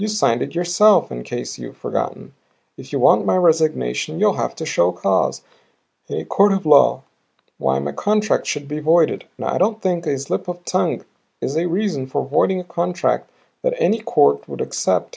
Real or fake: real